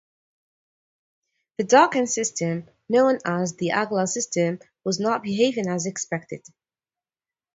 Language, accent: English, United States English